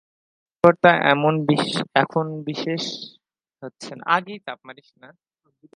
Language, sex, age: Bengali, male, 19-29